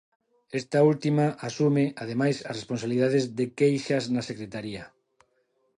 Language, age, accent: Galician, 40-49, Neofalante